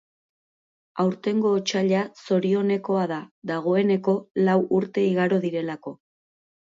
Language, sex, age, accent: Basque, female, 30-39, Erdialdekoa edo Nafarra (Gipuzkoa, Nafarroa)